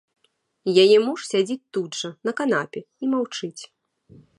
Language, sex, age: Belarusian, female, 30-39